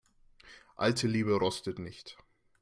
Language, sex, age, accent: German, male, 19-29, Deutschland Deutsch